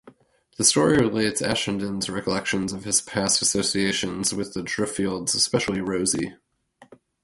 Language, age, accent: English, 30-39, United States English